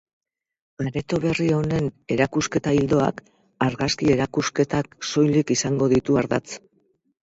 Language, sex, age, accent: Basque, female, 60-69, Mendebalekoa (Araba, Bizkaia, Gipuzkoako mendebaleko herri batzuk)